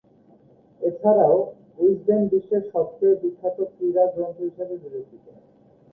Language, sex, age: Bengali, male, 19-29